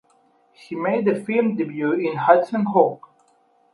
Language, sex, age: English, male, 19-29